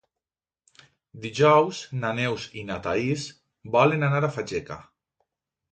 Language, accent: Catalan, valencià